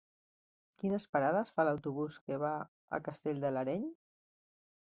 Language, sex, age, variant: Catalan, female, 50-59, Central